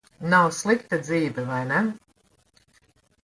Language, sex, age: Latvian, female, 50-59